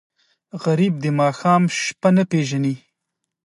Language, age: Pashto, 19-29